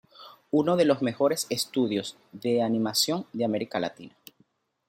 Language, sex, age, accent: Spanish, male, 30-39, Andino-Pacífico: Colombia, Perú, Ecuador, oeste de Bolivia y Venezuela andina